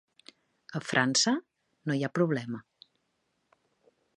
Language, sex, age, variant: Catalan, female, 40-49, Central